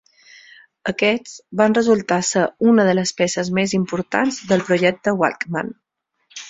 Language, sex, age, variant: Catalan, female, 30-39, Balear